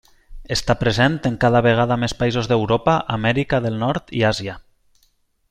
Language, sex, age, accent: Catalan, male, 19-29, valencià